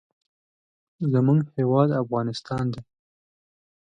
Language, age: Pashto, 19-29